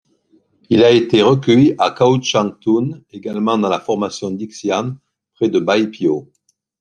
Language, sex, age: French, male, 40-49